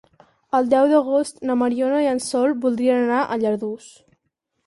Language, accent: Catalan, Girona